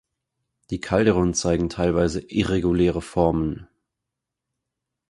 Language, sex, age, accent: German, male, 30-39, Deutschland Deutsch